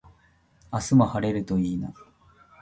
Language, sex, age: Japanese, male, 30-39